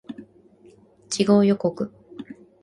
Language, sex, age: Japanese, female, 19-29